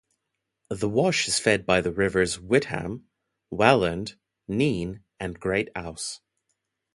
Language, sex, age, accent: English, male, 19-29, Southern African (South Africa, Zimbabwe, Namibia)